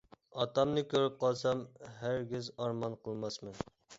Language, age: Uyghur, 19-29